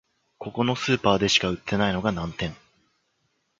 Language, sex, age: Japanese, male, under 19